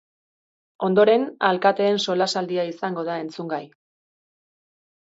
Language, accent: Basque, Erdialdekoa edo Nafarra (Gipuzkoa, Nafarroa)